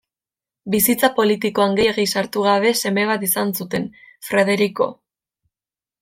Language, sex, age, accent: Basque, female, 19-29, Mendebalekoa (Araba, Bizkaia, Gipuzkoako mendebaleko herri batzuk)